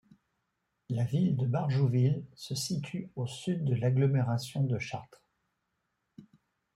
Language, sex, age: French, male, 40-49